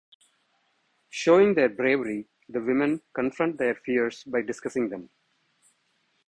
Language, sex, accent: English, male, India and South Asia (India, Pakistan, Sri Lanka)